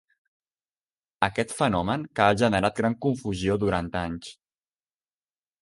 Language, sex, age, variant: Catalan, male, under 19, Central